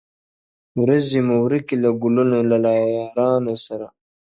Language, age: Pashto, 19-29